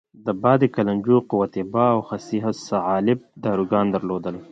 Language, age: Pashto, 30-39